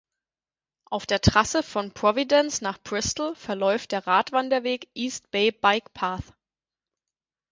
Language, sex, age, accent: German, female, 30-39, Deutschland Deutsch